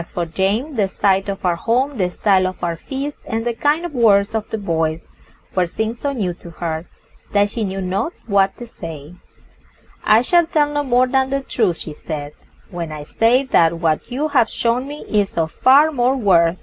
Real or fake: real